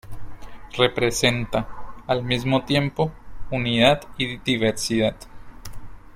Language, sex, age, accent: Spanish, male, 30-39, Andino-Pacífico: Colombia, Perú, Ecuador, oeste de Bolivia y Venezuela andina